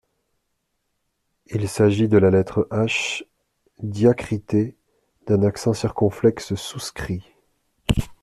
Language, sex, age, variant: French, male, 30-39, Français de métropole